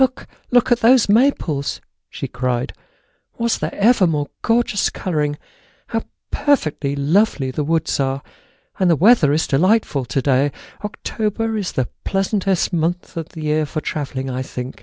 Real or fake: real